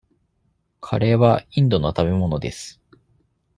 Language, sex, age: Japanese, male, 30-39